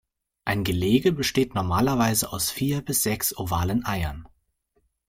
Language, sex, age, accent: German, male, 19-29, Deutschland Deutsch